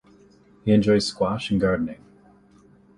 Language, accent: English, United States English